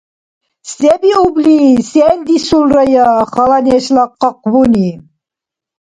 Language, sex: Dargwa, female